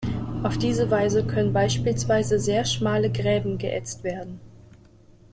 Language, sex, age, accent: German, female, 19-29, Deutschland Deutsch